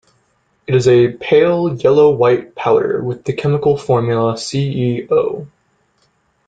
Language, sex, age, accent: English, male, 19-29, United States English